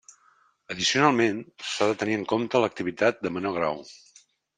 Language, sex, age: Catalan, male, 40-49